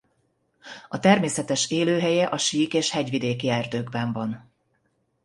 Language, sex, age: Hungarian, female, 50-59